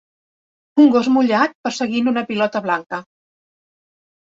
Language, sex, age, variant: Catalan, female, 60-69, Central